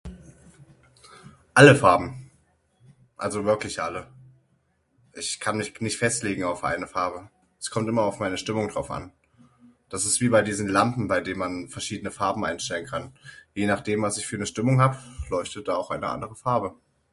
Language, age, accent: German, 30-39, Deutschland Deutsch